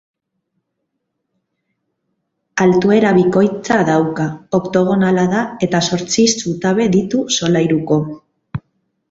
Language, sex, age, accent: Basque, female, 30-39, Mendebalekoa (Araba, Bizkaia, Gipuzkoako mendebaleko herri batzuk)